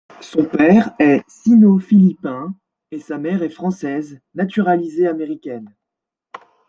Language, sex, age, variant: French, male, 19-29, Français de métropole